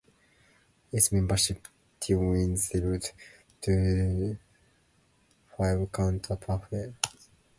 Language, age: English, 19-29